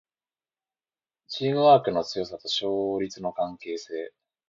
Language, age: Japanese, 30-39